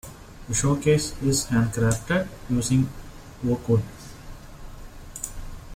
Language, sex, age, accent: English, male, 30-39, India and South Asia (India, Pakistan, Sri Lanka)